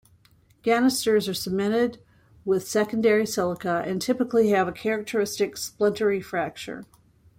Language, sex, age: English, female, 60-69